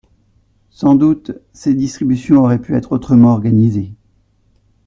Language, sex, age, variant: French, male, 40-49, Français de métropole